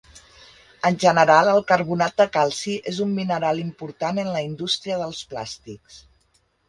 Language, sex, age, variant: Catalan, female, 60-69, Central